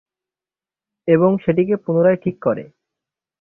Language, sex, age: Bengali, male, 19-29